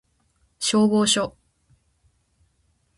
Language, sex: Japanese, female